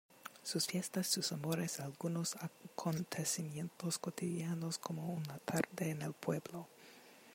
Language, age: Spanish, 19-29